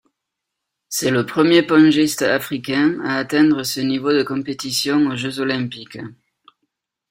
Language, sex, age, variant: French, male, 30-39, Français de métropole